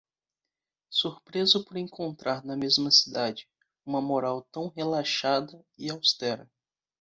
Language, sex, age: Portuguese, male, 19-29